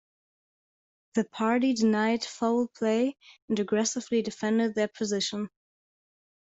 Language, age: English, under 19